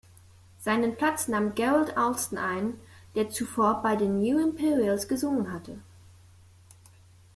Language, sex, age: German, female, under 19